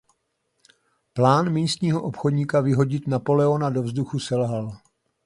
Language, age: Czech, 40-49